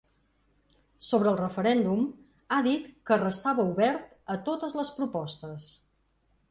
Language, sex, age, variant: Catalan, female, 40-49, Central